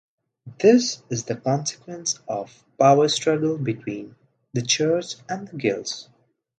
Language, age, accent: English, 19-29, India and South Asia (India, Pakistan, Sri Lanka)